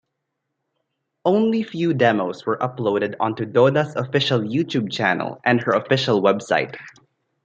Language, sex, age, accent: English, male, 19-29, Filipino